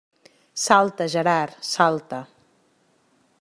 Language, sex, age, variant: Catalan, female, 40-49, Central